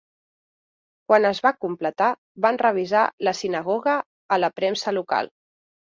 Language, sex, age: Catalan, female, 30-39